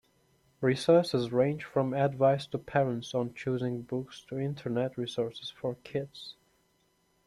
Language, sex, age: English, male, 19-29